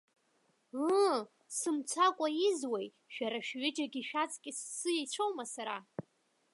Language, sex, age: Abkhazian, female, under 19